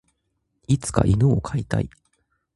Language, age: Japanese, 19-29